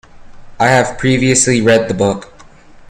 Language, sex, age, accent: English, male, under 19, United States English